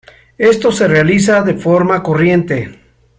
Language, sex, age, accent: Spanish, male, 70-79, México